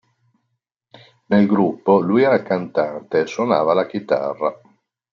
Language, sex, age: Italian, male, 50-59